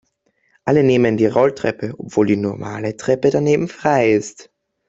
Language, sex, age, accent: German, male, under 19, Österreichisches Deutsch